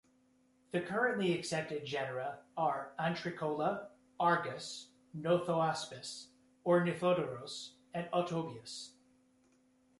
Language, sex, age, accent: English, male, 19-29, United States English